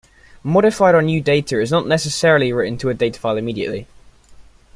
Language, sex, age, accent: English, male, under 19, England English